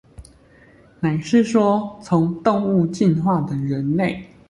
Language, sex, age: Chinese, male, under 19